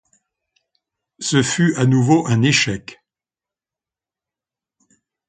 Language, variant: French, Français de métropole